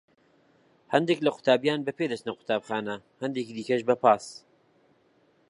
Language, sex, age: Central Kurdish, male, 30-39